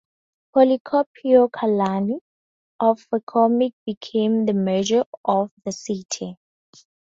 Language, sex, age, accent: English, female, 19-29, Southern African (South Africa, Zimbabwe, Namibia)